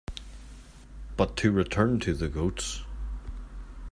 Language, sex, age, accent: English, male, 30-39, Irish English